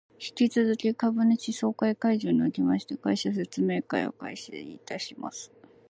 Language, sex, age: Japanese, female, 30-39